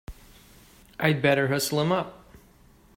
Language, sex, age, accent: English, male, 30-39, United States English